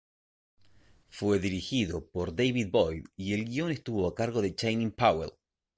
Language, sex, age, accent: Spanish, male, 40-49, Rioplatense: Argentina, Uruguay, este de Bolivia, Paraguay